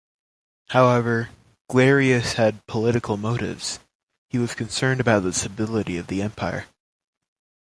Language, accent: English, United States English